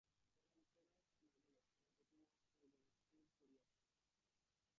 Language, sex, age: Bengali, male, under 19